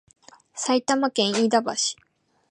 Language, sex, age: Japanese, female, 19-29